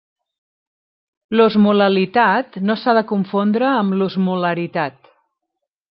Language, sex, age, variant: Catalan, female, 40-49, Central